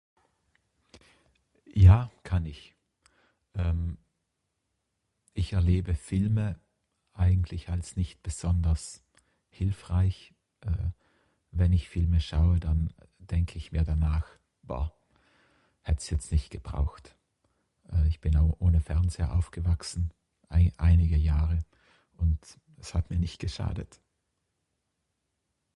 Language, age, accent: German, 40-49, Österreichisches Deutsch